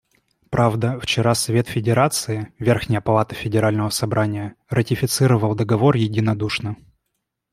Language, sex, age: Russian, male, 19-29